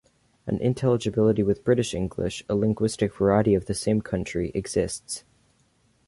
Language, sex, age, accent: English, male, 19-29, Canadian English